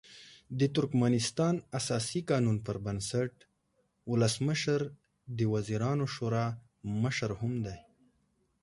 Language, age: Pashto, 19-29